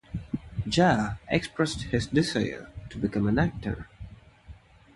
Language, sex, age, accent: English, male, 30-39, India and South Asia (India, Pakistan, Sri Lanka)